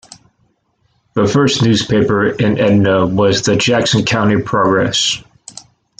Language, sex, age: English, male, 40-49